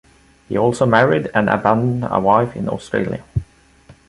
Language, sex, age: English, male, 30-39